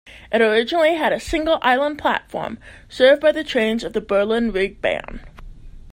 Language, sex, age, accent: English, female, 30-39, United States English